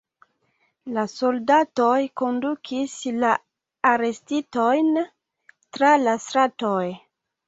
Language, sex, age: Esperanto, female, 19-29